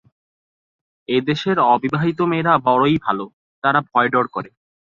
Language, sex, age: Bengali, male, 19-29